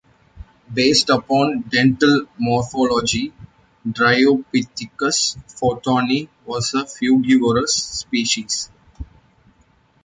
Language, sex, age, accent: English, male, 19-29, India and South Asia (India, Pakistan, Sri Lanka)